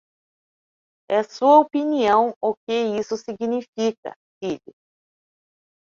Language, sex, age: Portuguese, female, 50-59